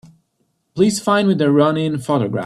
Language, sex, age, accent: English, male, 19-29, United States English